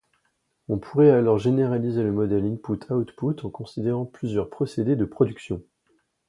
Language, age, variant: French, 40-49, Français de métropole